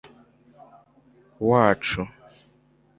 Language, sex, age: Kinyarwanda, male, under 19